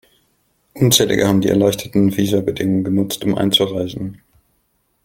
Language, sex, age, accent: German, male, 19-29, Deutschland Deutsch